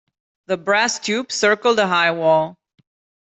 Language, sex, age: English, female, 40-49